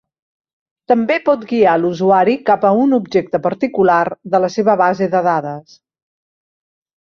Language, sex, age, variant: Catalan, female, 50-59, Central